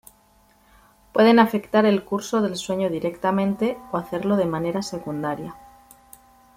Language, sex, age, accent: Spanish, female, 30-39, España: Norte peninsular (Asturias, Castilla y León, Cantabria, País Vasco, Navarra, Aragón, La Rioja, Guadalajara, Cuenca)